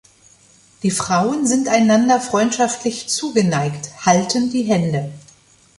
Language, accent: German, Deutschland Deutsch